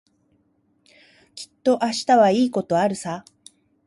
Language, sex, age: Japanese, female, 50-59